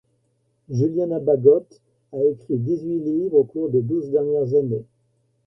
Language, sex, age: French, male, 70-79